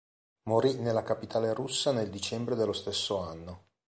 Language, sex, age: Italian, male, 40-49